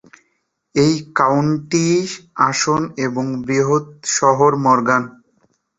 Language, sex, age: Bengali, male, 19-29